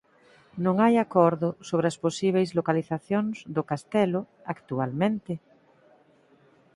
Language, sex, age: Galician, female, 50-59